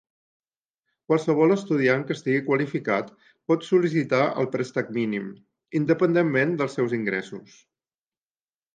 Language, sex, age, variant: Catalan, male, 50-59, Central